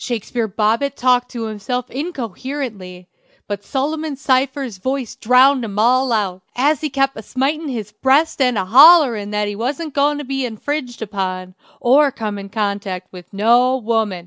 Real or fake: real